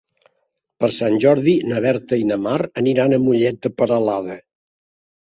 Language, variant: Catalan, Central